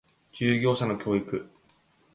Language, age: Japanese, 30-39